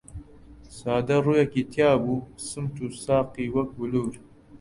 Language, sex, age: Central Kurdish, male, 30-39